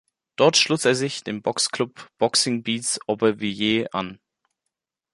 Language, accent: German, Deutschland Deutsch